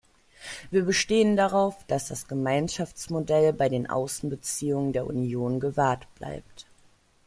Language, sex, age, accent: German, female, 30-39, Deutschland Deutsch